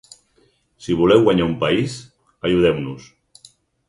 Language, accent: Catalan, Barcelona